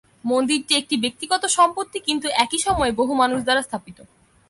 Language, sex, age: Bengali, female, under 19